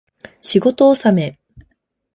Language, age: Japanese, 19-29